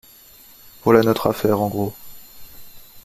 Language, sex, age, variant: French, male, 19-29, Français de métropole